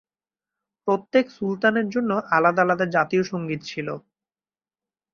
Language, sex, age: Bengali, male, 19-29